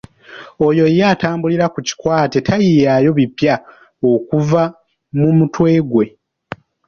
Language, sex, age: Ganda, male, under 19